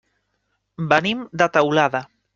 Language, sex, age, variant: Catalan, male, 19-29, Central